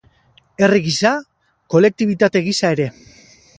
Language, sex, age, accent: Basque, male, 30-39, Mendebalekoa (Araba, Bizkaia, Gipuzkoako mendebaleko herri batzuk)